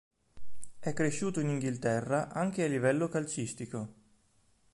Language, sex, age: Italian, male, 19-29